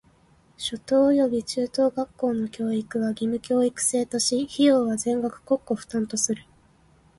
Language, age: Japanese, 19-29